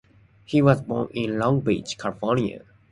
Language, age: English, 19-29